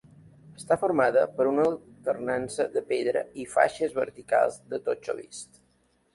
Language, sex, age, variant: Catalan, male, 50-59, Balear